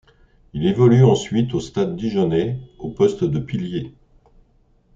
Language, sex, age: French, male, 60-69